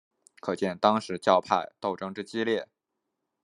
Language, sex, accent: Chinese, male, 出生地：河南省